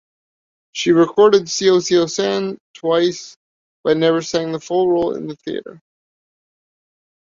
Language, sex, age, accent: English, male, 40-49, Canadian English